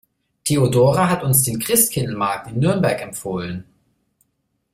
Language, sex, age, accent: German, male, 30-39, Deutschland Deutsch